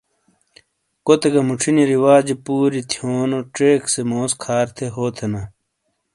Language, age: Shina, 30-39